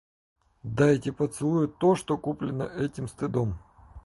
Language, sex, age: Russian, male, 30-39